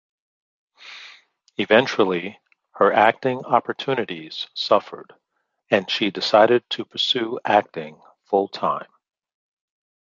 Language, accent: English, United States English